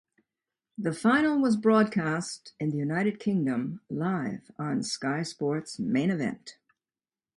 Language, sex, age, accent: English, female, 70-79, United States English